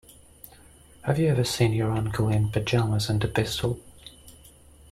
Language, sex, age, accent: English, male, 30-39, England English